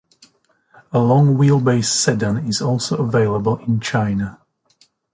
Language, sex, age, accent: English, male, 30-39, England English